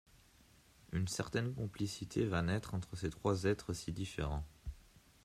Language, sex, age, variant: French, male, 19-29, Français de métropole